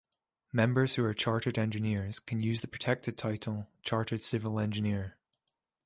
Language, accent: English, Scottish English